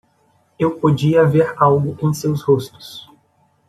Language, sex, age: Portuguese, male, 30-39